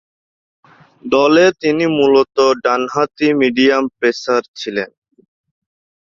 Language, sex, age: Bengali, male, 19-29